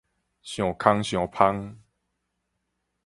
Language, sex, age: Min Nan Chinese, male, 30-39